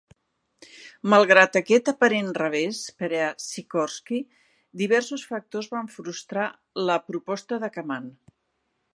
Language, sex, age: Catalan, female, 60-69